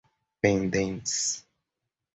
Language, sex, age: Portuguese, male, 30-39